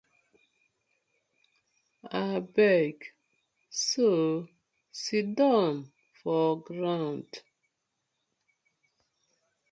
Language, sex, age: Nigerian Pidgin, female, 30-39